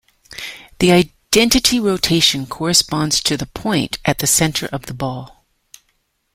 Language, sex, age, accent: English, female, 50-59, Canadian English